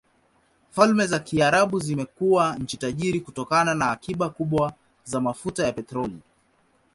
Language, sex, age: Swahili, male, 19-29